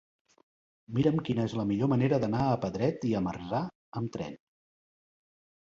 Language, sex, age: Catalan, male, 50-59